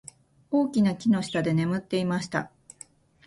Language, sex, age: Japanese, female, 40-49